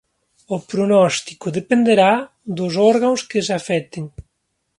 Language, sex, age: Galician, male, 40-49